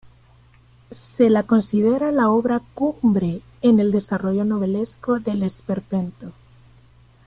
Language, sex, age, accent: Spanish, female, 30-39, América central